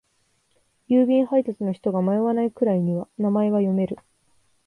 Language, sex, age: Japanese, female, 19-29